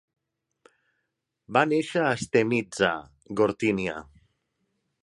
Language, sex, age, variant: Catalan, male, 30-39, Central